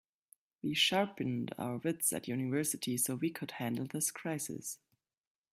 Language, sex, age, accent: English, female, 30-39, United States English